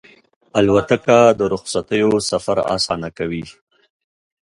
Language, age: Pashto, 30-39